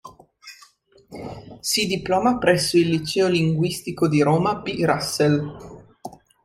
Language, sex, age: Italian, female, 19-29